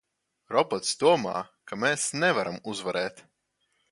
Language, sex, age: Latvian, male, 19-29